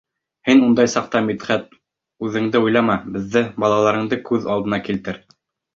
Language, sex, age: Bashkir, male, under 19